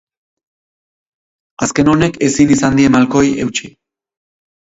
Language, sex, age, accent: Basque, male, 30-39, Erdialdekoa edo Nafarra (Gipuzkoa, Nafarroa)